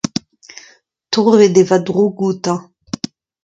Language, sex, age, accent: Breton, female, 40-49, Kerneveg